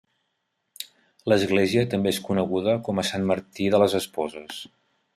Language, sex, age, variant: Catalan, male, 50-59, Central